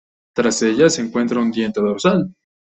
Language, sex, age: Spanish, male, 19-29